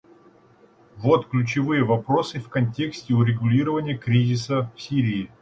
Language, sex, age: Russian, male, 40-49